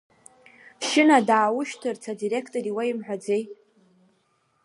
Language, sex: Abkhazian, female